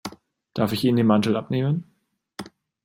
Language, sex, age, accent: German, male, 19-29, Deutschland Deutsch